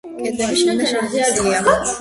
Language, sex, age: Georgian, female, under 19